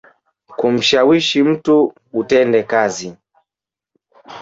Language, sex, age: Swahili, male, 19-29